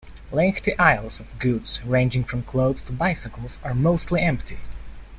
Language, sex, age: English, male, 19-29